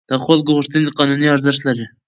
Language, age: Pashto, 19-29